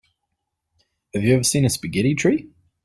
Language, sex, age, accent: English, male, 19-29, New Zealand English